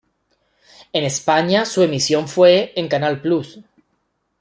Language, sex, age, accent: Spanish, male, 30-39, España: Sur peninsular (Andalucia, Extremadura, Murcia)